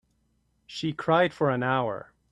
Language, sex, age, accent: English, male, 30-39, Canadian English